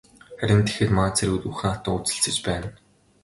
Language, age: Mongolian, 19-29